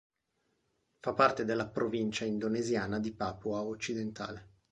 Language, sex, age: Italian, male, 40-49